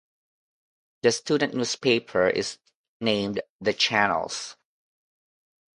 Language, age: English, 30-39